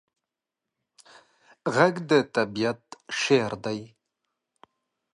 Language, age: Pashto, 30-39